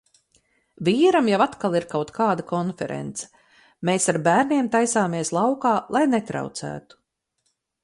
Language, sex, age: Latvian, female, 50-59